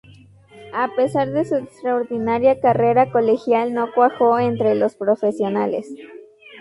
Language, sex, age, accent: Spanish, female, 19-29, México